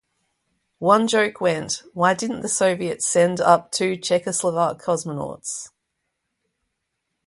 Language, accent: English, Australian English